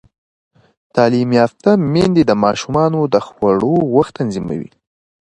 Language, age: Pashto, 19-29